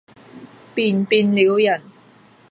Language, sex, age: Cantonese, female, 30-39